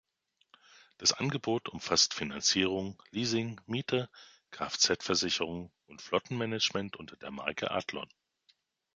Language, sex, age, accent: German, male, 40-49, Deutschland Deutsch